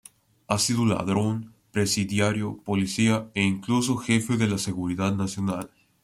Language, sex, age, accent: Spanish, male, under 19, Andino-Pacífico: Colombia, Perú, Ecuador, oeste de Bolivia y Venezuela andina